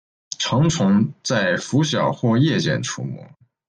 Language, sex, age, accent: Chinese, male, 19-29, 出生地：山东省